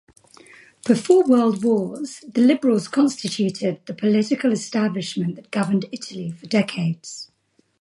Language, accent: English, England English